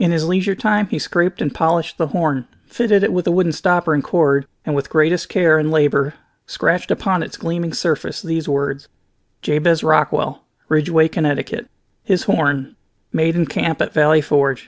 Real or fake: real